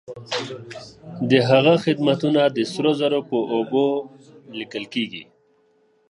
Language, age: Pashto, 30-39